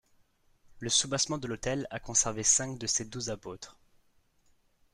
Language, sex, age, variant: French, male, 19-29, Français de métropole